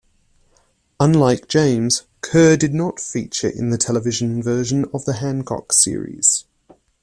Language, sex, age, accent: English, male, 19-29, Australian English